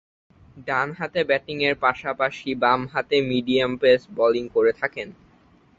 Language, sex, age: Bengali, female, 30-39